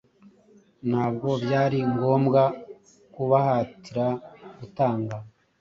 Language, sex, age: Kinyarwanda, male, 40-49